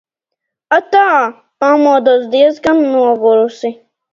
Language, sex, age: Latvian, male, under 19